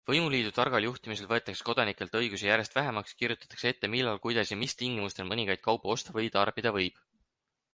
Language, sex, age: Estonian, male, 19-29